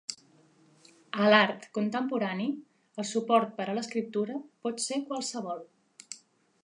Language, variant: Catalan, Central